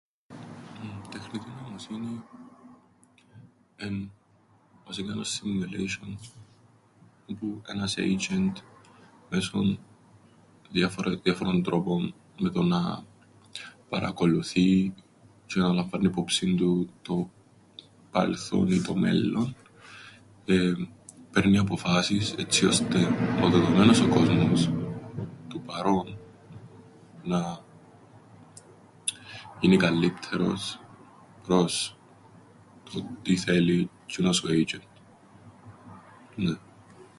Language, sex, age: Greek, male, 19-29